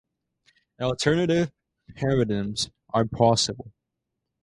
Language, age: English, under 19